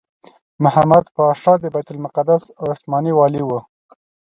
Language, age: Pashto, 30-39